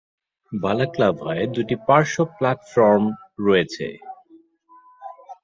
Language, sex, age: Bengali, male, 40-49